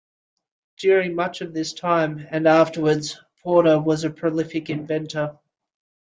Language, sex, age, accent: English, male, 30-39, Australian English